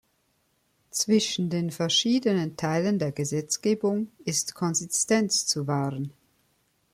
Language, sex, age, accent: German, female, 50-59, Schweizerdeutsch